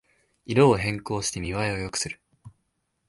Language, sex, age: Japanese, male, 19-29